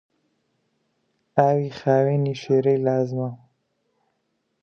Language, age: Central Kurdish, 19-29